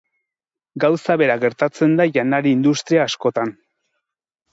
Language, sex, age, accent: Basque, male, 40-49, Erdialdekoa edo Nafarra (Gipuzkoa, Nafarroa)